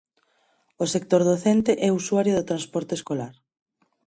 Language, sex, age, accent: Galician, female, 19-29, Normativo (estándar)